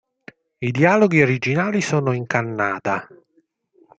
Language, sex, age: Italian, male, 40-49